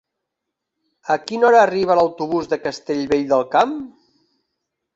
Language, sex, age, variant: Catalan, male, 40-49, Central